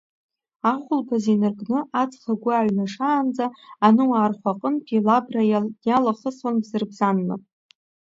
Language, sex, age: Abkhazian, female, under 19